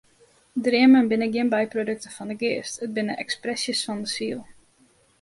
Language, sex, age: Western Frisian, female, 19-29